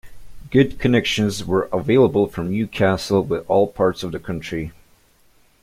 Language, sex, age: English, male, under 19